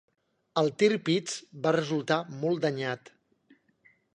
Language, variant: Catalan, Central